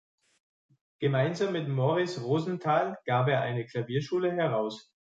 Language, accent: German, Österreichisches Deutsch